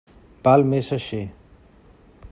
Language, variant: Catalan, Central